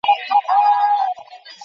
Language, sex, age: Bengali, male, 40-49